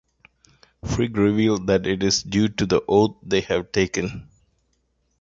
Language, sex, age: English, male, 40-49